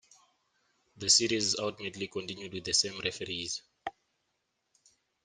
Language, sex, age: English, male, 19-29